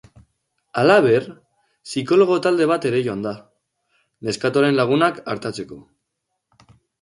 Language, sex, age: Basque, male, under 19